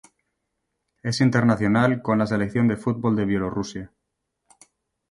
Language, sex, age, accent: Spanish, male, 30-39, España: Norte peninsular (Asturias, Castilla y León, Cantabria, País Vasco, Navarra, Aragón, La Rioja, Guadalajara, Cuenca)